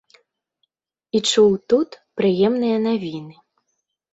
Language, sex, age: Belarusian, female, 19-29